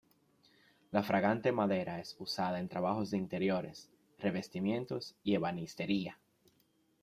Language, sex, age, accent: Spanish, male, 19-29, Caribe: Cuba, Venezuela, Puerto Rico, República Dominicana, Panamá, Colombia caribeña, México caribeño, Costa del golfo de México